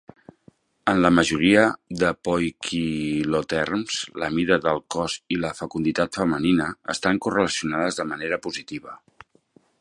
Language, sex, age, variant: Catalan, male, 40-49, Central